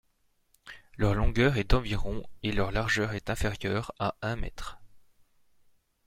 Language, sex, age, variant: French, male, 30-39, Français de métropole